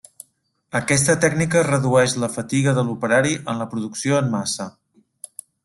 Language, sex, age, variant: Catalan, male, 40-49, Central